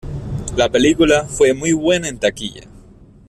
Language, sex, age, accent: Spanish, male, 19-29, Caribe: Cuba, Venezuela, Puerto Rico, República Dominicana, Panamá, Colombia caribeña, México caribeño, Costa del golfo de México